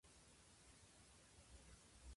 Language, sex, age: Japanese, female, 19-29